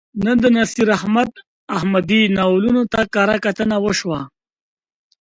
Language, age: Pashto, 19-29